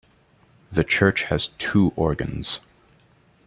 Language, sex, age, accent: English, male, 30-39, Canadian English